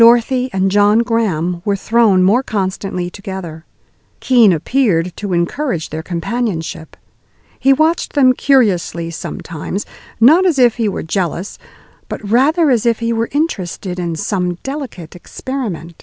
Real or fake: real